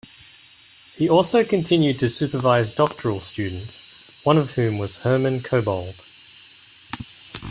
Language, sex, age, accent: English, male, 40-49, Australian English